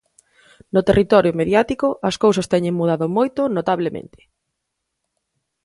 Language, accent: Galician, Atlántico (seseo e gheada)